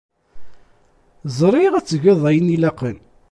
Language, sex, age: Kabyle, male, 30-39